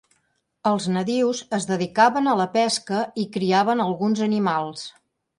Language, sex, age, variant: Catalan, female, 50-59, Central